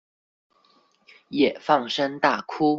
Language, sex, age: Chinese, female, 19-29